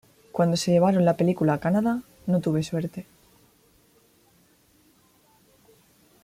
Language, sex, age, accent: Spanish, female, 19-29, España: Sur peninsular (Andalucia, Extremadura, Murcia)